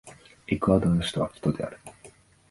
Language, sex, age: Japanese, male, 19-29